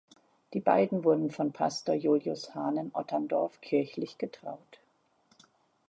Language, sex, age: German, female, 30-39